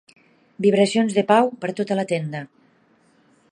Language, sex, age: Catalan, female, 40-49